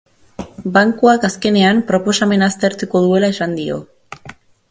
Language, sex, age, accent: Basque, female, 19-29, Erdialdekoa edo Nafarra (Gipuzkoa, Nafarroa)